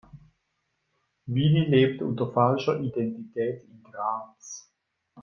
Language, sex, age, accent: German, male, 50-59, Schweizerdeutsch